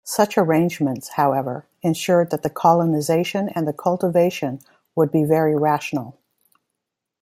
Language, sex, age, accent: English, female, 50-59, United States English